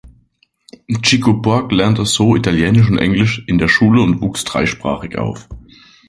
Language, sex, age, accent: German, male, 19-29, Deutschland Deutsch